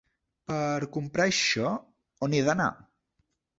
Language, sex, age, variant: Catalan, male, 19-29, Central